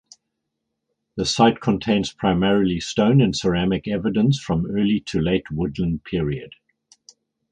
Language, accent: English, England English